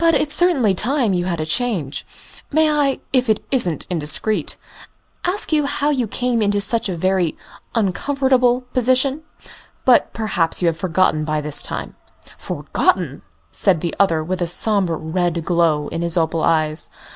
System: none